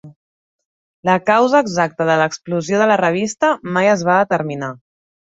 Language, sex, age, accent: Catalan, female, 30-39, Barcelona